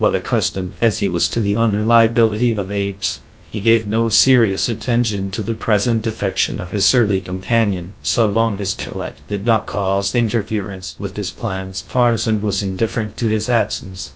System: TTS, GlowTTS